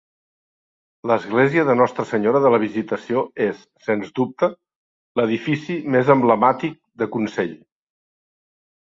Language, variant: Catalan, Central